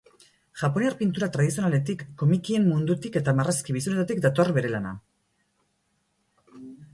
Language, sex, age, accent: Basque, female, 40-49, Erdialdekoa edo Nafarra (Gipuzkoa, Nafarroa)